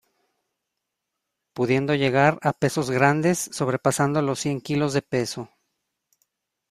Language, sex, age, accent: Spanish, male, 30-39, México